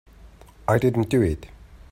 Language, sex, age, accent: English, male, 30-39, England English